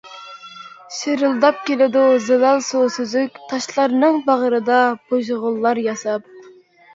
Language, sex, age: Uyghur, female, 30-39